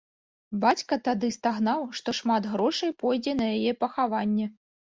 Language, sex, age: Belarusian, female, 30-39